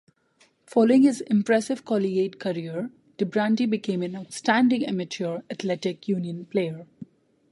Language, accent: English, India and South Asia (India, Pakistan, Sri Lanka)